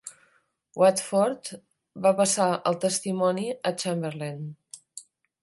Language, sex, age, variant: Catalan, female, 50-59, Nord-Occidental